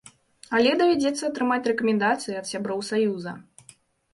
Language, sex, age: Belarusian, female, 19-29